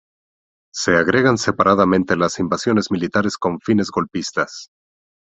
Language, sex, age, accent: Spanish, male, 30-39, México